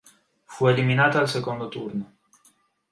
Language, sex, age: Italian, male, 19-29